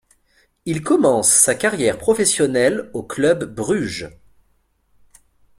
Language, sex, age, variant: French, male, 19-29, Français de métropole